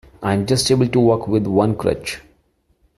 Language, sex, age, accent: English, male, 30-39, India and South Asia (India, Pakistan, Sri Lanka)